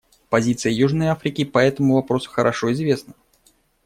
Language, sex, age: Russian, male, 40-49